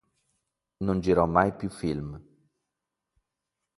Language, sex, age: Italian, male, 40-49